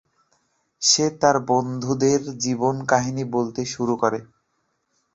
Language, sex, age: Bengali, male, 19-29